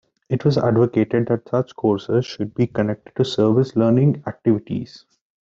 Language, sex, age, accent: English, male, 19-29, India and South Asia (India, Pakistan, Sri Lanka)